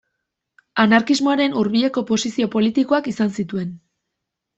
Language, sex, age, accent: Basque, female, under 19, Erdialdekoa edo Nafarra (Gipuzkoa, Nafarroa)